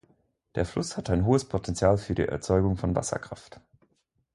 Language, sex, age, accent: German, male, 19-29, Schweizerdeutsch